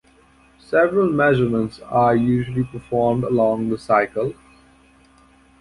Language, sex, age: English, male, 19-29